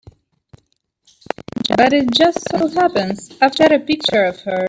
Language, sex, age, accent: English, female, 19-29, United States English